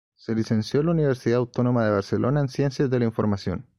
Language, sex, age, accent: Spanish, male, 19-29, Chileno: Chile, Cuyo